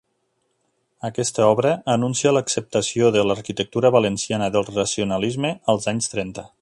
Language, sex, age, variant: Catalan, male, 40-49, Nord-Occidental